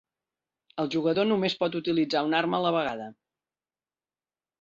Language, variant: Catalan, Central